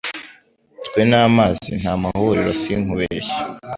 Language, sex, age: Kinyarwanda, male, under 19